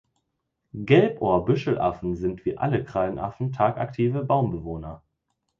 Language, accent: German, Deutschland Deutsch